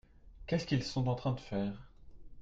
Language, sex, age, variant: French, male, 30-39, Français de métropole